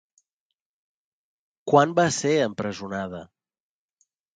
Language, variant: Catalan, Central